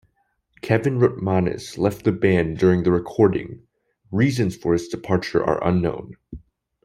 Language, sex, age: English, male, under 19